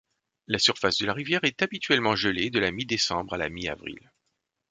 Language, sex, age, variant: French, male, 50-59, Français de métropole